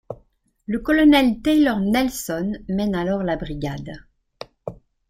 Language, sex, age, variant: French, female, 50-59, Français de métropole